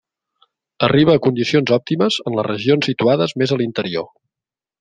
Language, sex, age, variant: Catalan, male, 40-49, Central